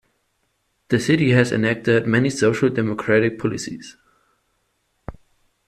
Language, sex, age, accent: English, male, 19-29, United States English